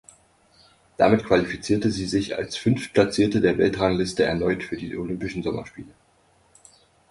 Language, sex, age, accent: German, male, 30-39, Deutschland Deutsch